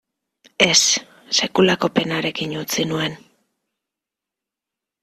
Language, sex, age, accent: Basque, female, 19-29, Mendebalekoa (Araba, Bizkaia, Gipuzkoako mendebaleko herri batzuk)